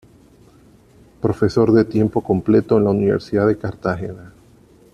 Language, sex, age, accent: Spanish, male, 30-39, Caribe: Cuba, Venezuela, Puerto Rico, República Dominicana, Panamá, Colombia caribeña, México caribeño, Costa del golfo de México